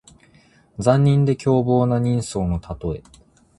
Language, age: Japanese, 19-29